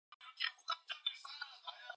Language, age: Korean, 19-29